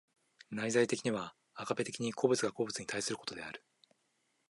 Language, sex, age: Japanese, male, 19-29